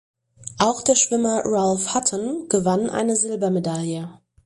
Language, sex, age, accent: German, female, 30-39, Deutschland Deutsch